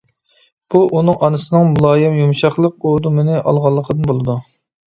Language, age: Uyghur, 40-49